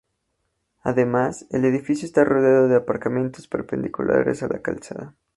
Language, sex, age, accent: Spanish, male, 19-29, México